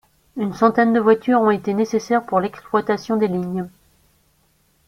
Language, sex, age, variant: French, female, 40-49, Français de métropole